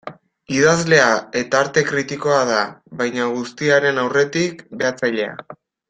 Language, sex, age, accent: Basque, male, under 19, Erdialdekoa edo Nafarra (Gipuzkoa, Nafarroa)